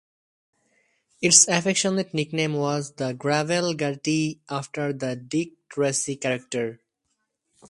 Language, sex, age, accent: English, male, 19-29, United States English